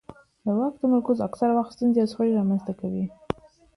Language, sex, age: Pashto, female, 19-29